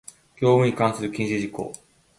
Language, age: Japanese, 30-39